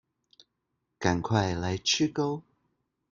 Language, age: Chinese, 30-39